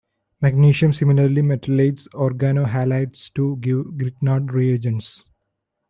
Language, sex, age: English, male, 19-29